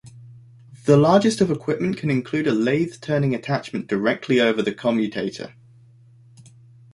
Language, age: English, 19-29